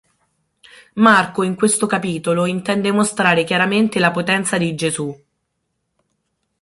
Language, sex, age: Italian, male, 30-39